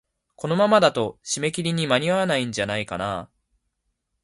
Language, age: Japanese, 19-29